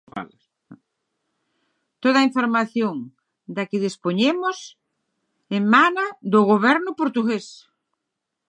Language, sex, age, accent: Galician, male, 19-29, Central (gheada)